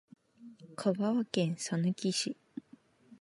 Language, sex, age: Japanese, female, 19-29